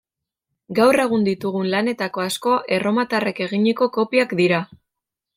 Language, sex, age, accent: Basque, female, 19-29, Mendebalekoa (Araba, Bizkaia, Gipuzkoako mendebaleko herri batzuk)